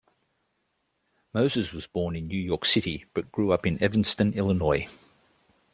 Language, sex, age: English, male, 60-69